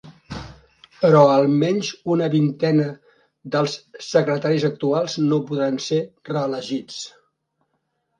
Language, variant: Catalan, Central